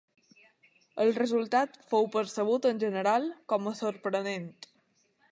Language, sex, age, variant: Catalan, female, under 19, Balear